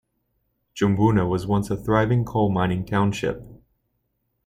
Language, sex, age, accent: English, male, 19-29, United States English